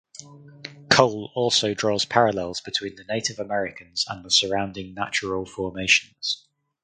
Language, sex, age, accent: English, male, 30-39, England English